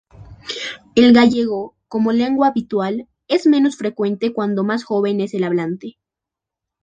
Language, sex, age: Spanish, female, 19-29